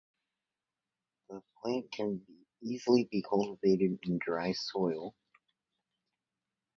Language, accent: English, United States English